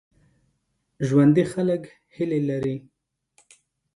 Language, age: Pashto, 30-39